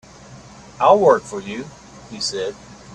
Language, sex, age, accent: English, male, 50-59, United States English